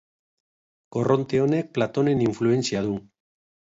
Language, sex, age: Basque, male, 60-69